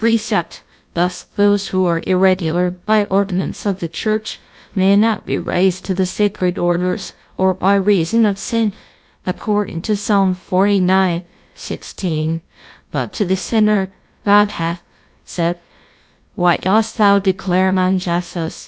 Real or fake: fake